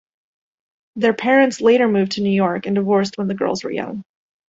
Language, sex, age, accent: English, female, 19-29, United States English